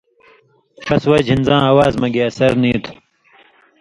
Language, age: Indus Kohistani, 30-39